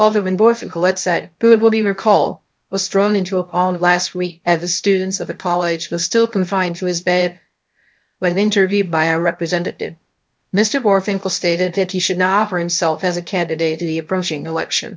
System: TTS, VITS